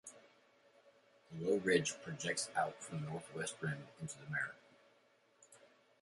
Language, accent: English, United States English